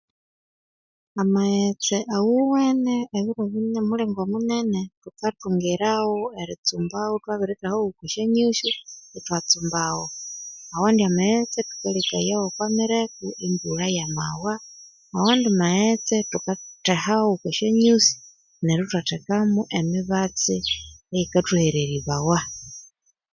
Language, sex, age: Konzo, female, 40-49